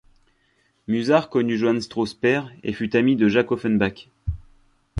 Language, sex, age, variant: French, male, 30-39, Français de métropole